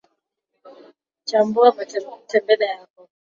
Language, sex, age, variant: Swahili, female, 19-29, Kiswahili cha Bara ya Kenya